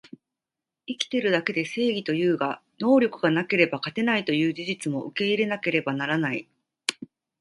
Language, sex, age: Japanese, female, 30-39